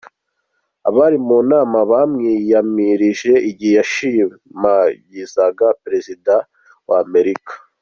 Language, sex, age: Kinyarwanda, male, 19-29